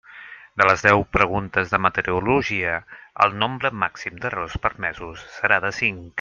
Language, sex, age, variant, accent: Catalan, male, 50-59, Central, central